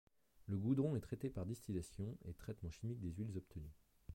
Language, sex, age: French, male, 30-39